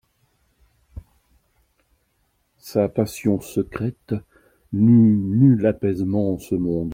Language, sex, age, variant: French, male, 50-59, Français de métropole